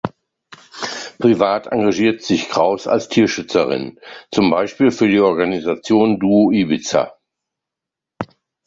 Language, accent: German, Deutschland Deutsch